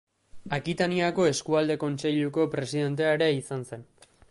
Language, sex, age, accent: Basque, male, 19-29, Mendebalekoa (Araba, Bizkaia, Gipuzkoako mendebaleko herri batzuk)